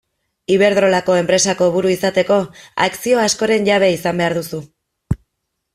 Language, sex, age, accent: Basque, female, 30-39, Erdialdekoa edo Nafarra (Gipuzkoa, Nafarroa)